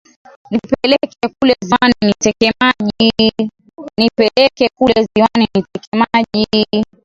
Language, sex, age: Swahili, female, 30-39